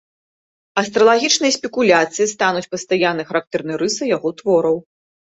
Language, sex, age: Belarusian, female, 40-49